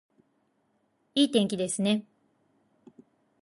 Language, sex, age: Japanese, female, 40-49